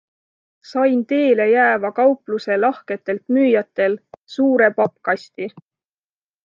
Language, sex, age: Estonian, female, 19-29